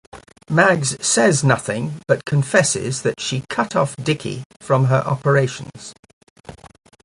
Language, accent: English, England English